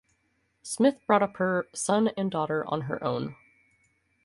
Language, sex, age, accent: English, female, 30-39, United States English